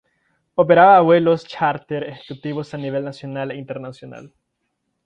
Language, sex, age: Spanish, female, 19-29